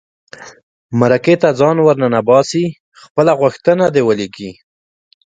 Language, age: Pashto, 19-29